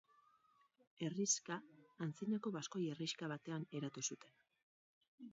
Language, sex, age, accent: Basque, female, 40-49, Mendebalekoa (Araba, Bizkaia, Gipuzkoako mendebaleko herri batzuk)